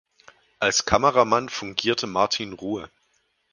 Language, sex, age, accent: German, male, 19-29, Deutschland Deutsch